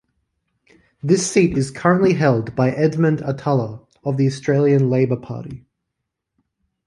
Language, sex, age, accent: English, male, 19-29, Australian English